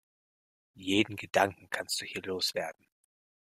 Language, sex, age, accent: German, male, 19-29, Deutschland Deutsch